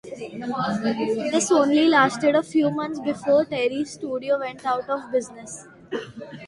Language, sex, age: English, female, under 19